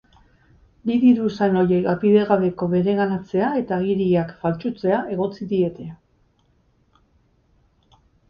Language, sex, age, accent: Basque, female, 50-59, Erdialdekoa edo Nafarra (Gipuzkoa, Nafarroa)